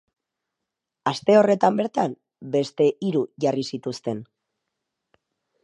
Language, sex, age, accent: Basque, female, 30-39, Mendebalekoa (Araba, Bizkaia, Gipuzkoako mendebaleko herri batzuk)